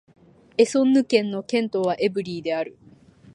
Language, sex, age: Japanese, female, under 19